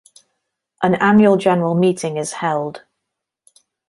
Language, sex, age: English, female, 30-39